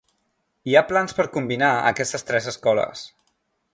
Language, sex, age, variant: Catalan, male, 19-29, Central